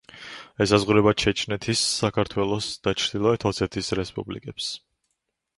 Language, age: Georgian, under 19